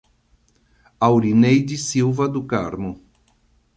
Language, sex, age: Portuguese, male, 60-69